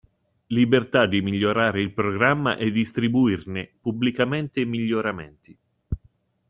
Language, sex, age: Italian, male, 50-59